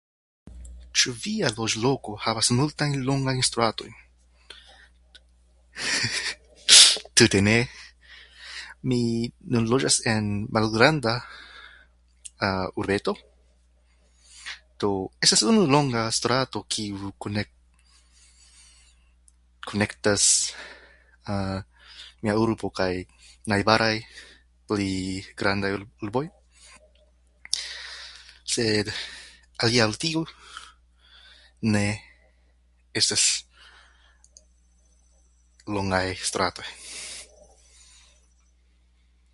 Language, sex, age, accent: Esperanto, male, 19-29, Internacia